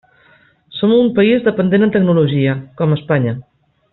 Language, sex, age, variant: Catalan, female, 40-49, Central